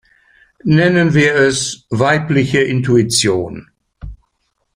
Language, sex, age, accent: German, male, 60-69, Deutschland Deutsch